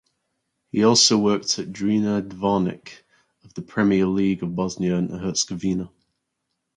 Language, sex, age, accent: English, male, 19-29, England English